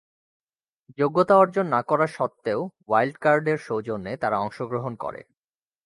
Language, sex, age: Bengali, male, 19-29